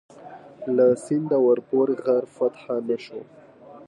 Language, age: Pashto, 19-29